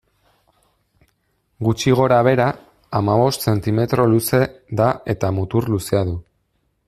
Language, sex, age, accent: Basque, male, 30-39, Erdialdekoa edo Nafarra (Gipuzkoa, Nafarroa)